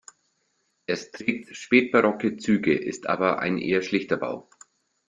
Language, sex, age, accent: German, male, 40-49, Deutschland Deutsch